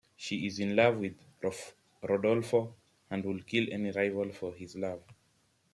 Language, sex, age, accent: English, male, under 19, England English